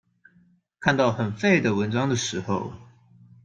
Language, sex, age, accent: Chinese, male, 19-29, 出生地：高雄市